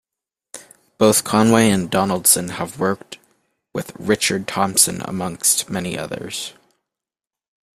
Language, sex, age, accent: English, male, 19-29, United States English